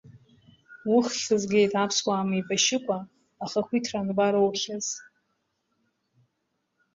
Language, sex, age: Abkhazian, female, 30-39